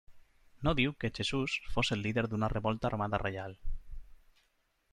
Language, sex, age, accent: Catalan, male, 40-49, valencià